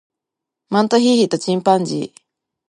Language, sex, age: Japanese, female, 19-29